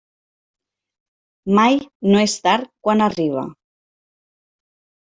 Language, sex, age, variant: Catalan, female, 30-39, Central